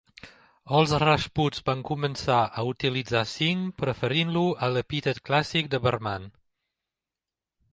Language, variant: Catalan, Septentrional